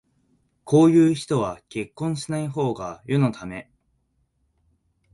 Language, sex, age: Japanese, male, 19-29